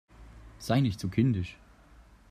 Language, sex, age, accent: German, male, 30-39, Deutschland Deutsch